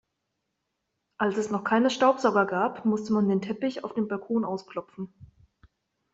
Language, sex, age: German, female, 19-29